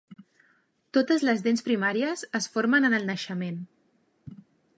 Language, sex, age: Catalan, female, 19-29